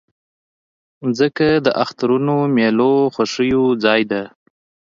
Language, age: Pashto, 19-29